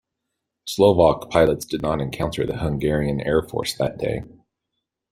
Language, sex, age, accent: English, male, 30-39, United States English